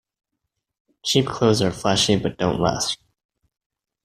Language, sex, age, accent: English, male, 19-29, United States English